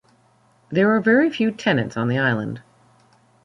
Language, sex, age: English, female, 40-49